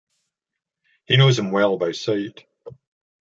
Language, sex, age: English, male, 60-69